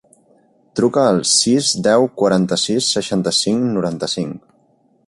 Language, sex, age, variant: Catalan, male, 19-29, Central